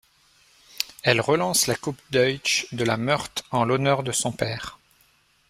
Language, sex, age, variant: French, male, 30-39, Français de métropole